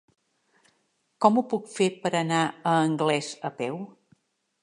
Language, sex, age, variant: Catalan, female, 60-69, Central